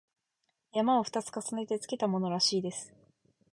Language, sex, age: Japanese, female, 19-29